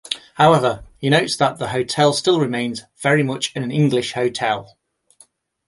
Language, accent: English, England English